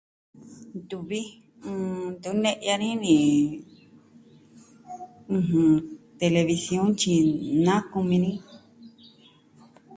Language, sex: Southwestern Tlaxiaco Mixtec, female